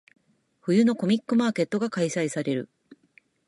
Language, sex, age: Japanese, female, 40-49